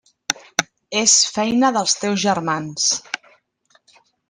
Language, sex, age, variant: Catalan, female, 40-49, Central